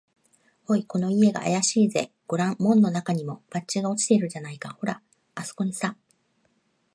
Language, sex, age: Japanese, female, 50-59